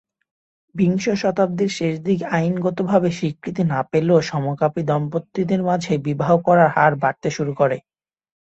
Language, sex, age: Bengali, male, 19-29